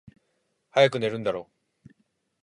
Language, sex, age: Japanese, male, 19-29